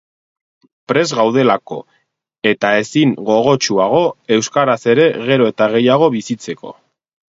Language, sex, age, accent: Basque, male, 30-39, Erdialdekoa edo Nafarra (Gipuzkoa, Nafarroa)